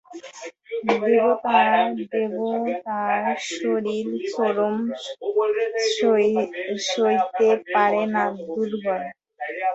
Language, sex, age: Bengali, female, 19-29